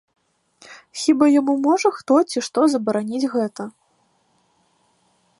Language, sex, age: Belarusian, female, 19-29